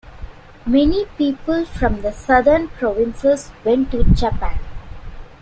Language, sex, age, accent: English, female, 19-29, India and South Asia (India, Pakistan, Sri Lanka)